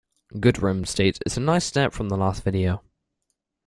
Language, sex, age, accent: English, male, 19-29, England English